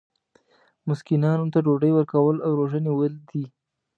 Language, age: Pashto, 19-29